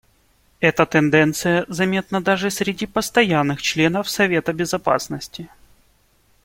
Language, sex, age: Russian, male, 19-29